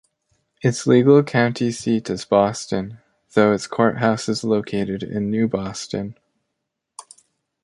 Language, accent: English, United States English